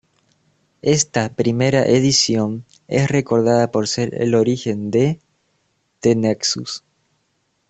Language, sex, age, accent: Spanish, male, under 19, Rioplatense: Argentina, Uruguay, este de Bolivia, Paraguay